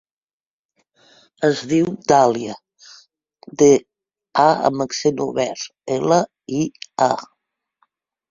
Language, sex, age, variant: Catalan, female, 60-69, Central